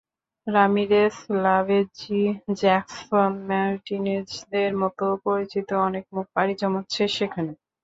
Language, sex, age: Bengali, female, 19-29